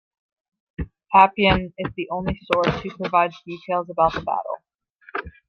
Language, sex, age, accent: English, female, 19-29, United States English